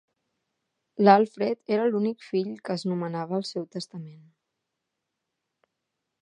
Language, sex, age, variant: Catalan, female, 19-29, Central